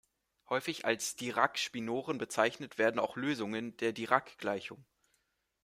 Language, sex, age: German, male, 19-29